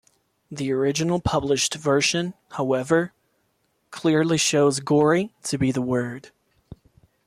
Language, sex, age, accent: English, male, 19-29, United States English